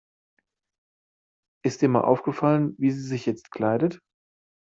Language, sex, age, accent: German, male, 30-39, Deutschland Deutsch